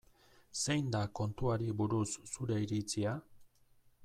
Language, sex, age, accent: Basque, male, 40-49, Erdialdekoa edo Nafarra (Gipuzkoa, Nafarroa)